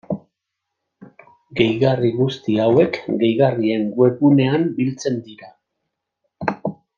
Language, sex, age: Basque, male, 50-59